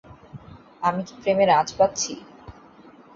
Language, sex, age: Bengali, female, 19-29